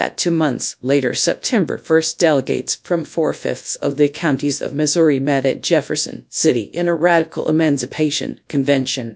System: TTS, GradTTS